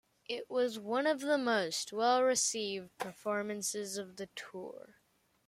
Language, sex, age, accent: English, male, under 19, United States English